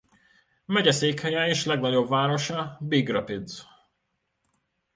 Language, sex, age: Hungarian, male, 30-39